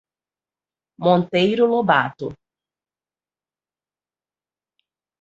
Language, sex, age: Portuguese, female, 40-49